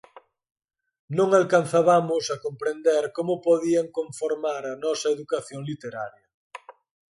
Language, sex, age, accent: Galician, male, 30-39, Normativo (estándar)